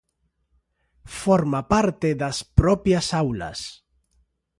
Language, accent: Galician, Normativo (estándar)